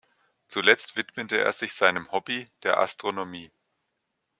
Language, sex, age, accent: German, male, 40-49, Deutschland Deutsch